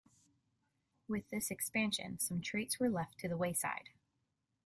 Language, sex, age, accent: English, female, 30-39, United States English